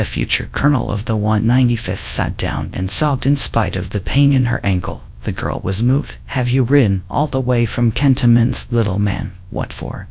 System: TTS, GradTTS